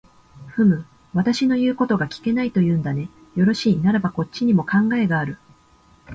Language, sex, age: Japanese, female, 19-29